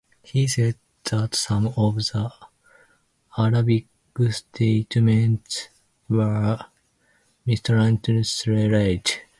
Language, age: English, 19-29